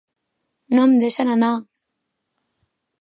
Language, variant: Catalan, Central